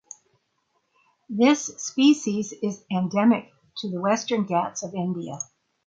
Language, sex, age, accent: English, female, 80-89, United States English